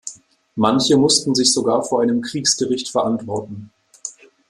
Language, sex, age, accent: German, male, 19-29, Deutschland Deutsch